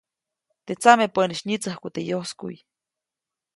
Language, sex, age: Copainalá Zoque, female, 19-29